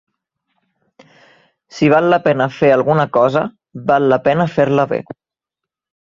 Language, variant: Catalan, Central